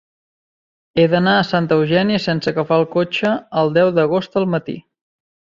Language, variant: Catalan, Central